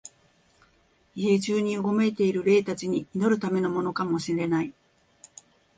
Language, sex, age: Japanese, female, 50-59